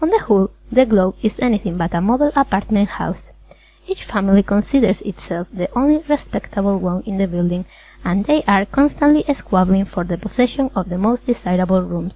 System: none